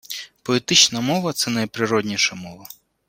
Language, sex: Ukrainian, male